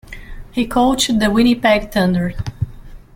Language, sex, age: English, female, 40-49